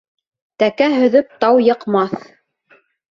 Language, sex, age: Bashkir, female, 30-39